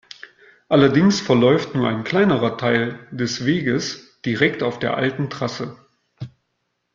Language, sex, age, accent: German, male, 40-49, Deutschland Deutsch